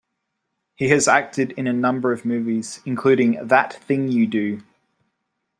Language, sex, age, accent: English, male, 19-29, Australian English